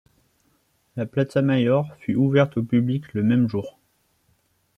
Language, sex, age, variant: French, male, 19-29, Français de métropole